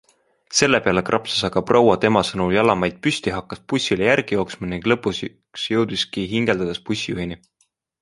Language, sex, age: Estonian, male, 19-29